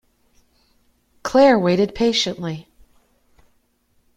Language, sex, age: English, female, 40-49